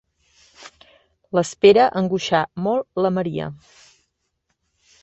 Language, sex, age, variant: Catalan, female, 40-49, Central